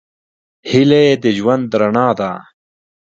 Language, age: Pashto, 19-29